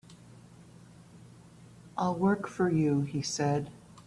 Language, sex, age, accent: English, female, 50-59, United States English